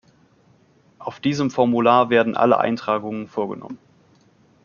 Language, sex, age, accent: German, male, 30-39, Deutschland Deutsch